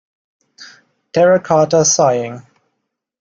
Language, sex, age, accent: English, male, 19-29, Canadian English